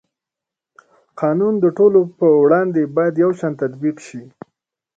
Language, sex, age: Pashto, male, 30-39